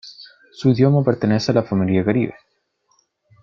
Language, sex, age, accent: Spanish, male, under 19, Chileno: Chile, Cuyo